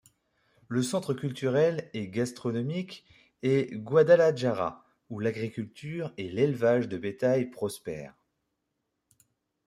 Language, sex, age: French, male, 30-39